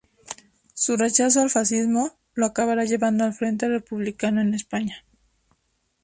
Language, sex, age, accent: Spanish, female, 19-29, México